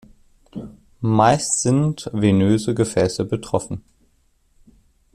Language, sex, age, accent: German, male, under 19, Deutschland Deutsch